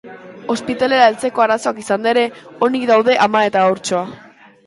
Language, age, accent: Basque, under 19, Mendebalekoa (Araba, Bizkaia, Gipuzkoako mendebaleko herri batzuk)